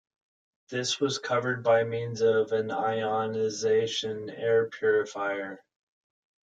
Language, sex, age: English, male, 30-39